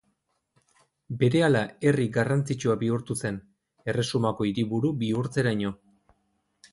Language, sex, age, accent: Basque, male, 30-39, Erdialdekoa edo Nafarra (Gipuzkoa, Nafarroa)